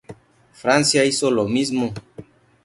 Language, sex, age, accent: Spanish, male, 30-39, México